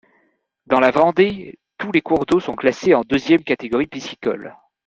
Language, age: French, 19-29